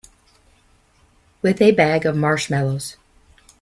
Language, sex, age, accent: English, female, 50-59, United States English